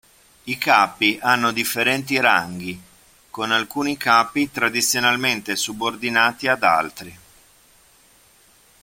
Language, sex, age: Italian, male, 50-59